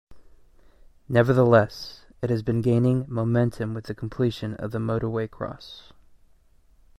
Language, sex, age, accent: English, male, 19-29, United States English